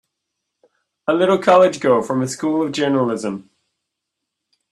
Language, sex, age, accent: English, male, 40-49, United States English